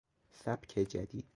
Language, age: Persian, 19-29